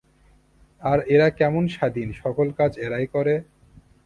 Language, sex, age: Bengali, male, 19-29